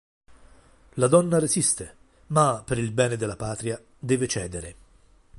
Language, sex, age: Italian, male, 50-59